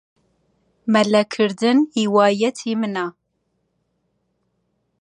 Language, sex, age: Central Kurdish, female, 30-39